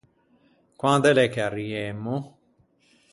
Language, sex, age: Ligurian, male, 30-39